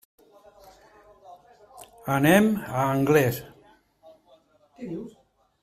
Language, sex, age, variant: Catalan, male, 70-79, Central